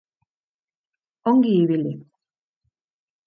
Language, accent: Basque, Erdialdekoa edo Nafarra (Gipuzkoa, Nafarroa)